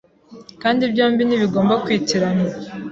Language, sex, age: Kinyarwanda, female, 19-29